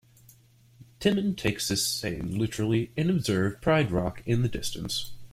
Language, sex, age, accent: English, male, 19-29, United States English